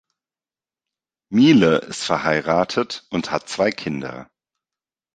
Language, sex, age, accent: German, male, 30-39, Deutschland Deutsch